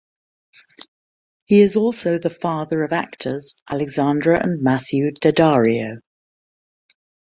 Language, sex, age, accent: English, female, 50-59, England English